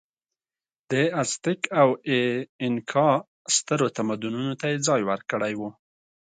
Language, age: Pashto, 30-39